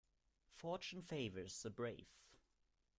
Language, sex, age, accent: English, male, 19-29, England English